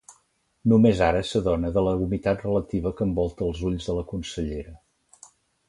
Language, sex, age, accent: Catalan, male, 60-69, Oriental